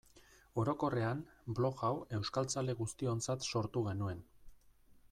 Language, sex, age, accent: Basque, male, 40-49, Erdialdekoa edo Nafarra (Gipuzkoa, Nafarroa)